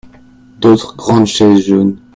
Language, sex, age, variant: French, male, 19-29, Français de métropole